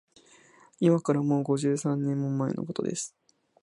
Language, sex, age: Japanese, female, 90+